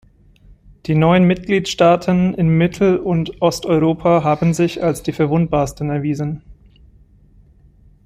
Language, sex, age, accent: German, female, 19-29, Deutschland Deutsch